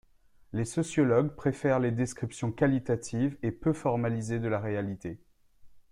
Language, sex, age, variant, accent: French, male, 40-49, Français des départements et régions d'outre-mer, Français de La Réunion